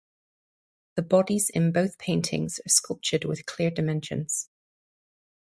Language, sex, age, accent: English, female, 30-39, England English